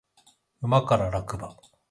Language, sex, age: Japanese, male, 30-39